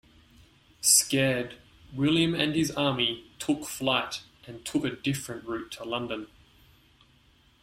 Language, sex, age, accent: English, male, 30-39, Australian English